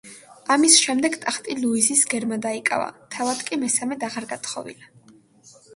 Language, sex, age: Georgian, female, under 19